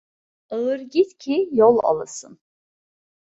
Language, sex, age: Turkish, female, 50-59